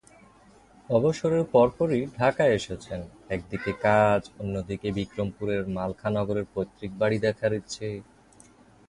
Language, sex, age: Bengali, male, 30-39